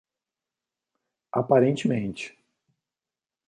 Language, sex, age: Portuguese, male, 50-59